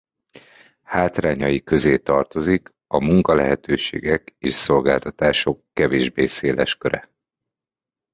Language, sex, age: Hungarian, male, 40-49